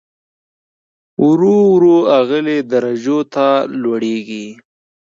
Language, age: Pashto, 19-29